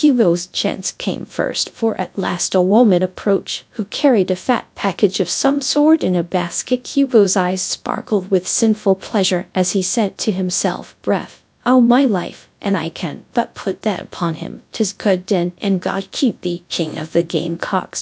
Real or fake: fake